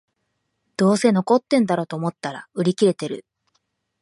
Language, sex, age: Japanese, female, 19-29